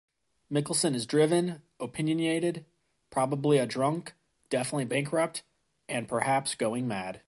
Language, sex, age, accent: English, male, 30-39, United States English